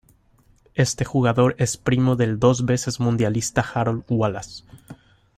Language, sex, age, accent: Spanish, male, 19-29, América central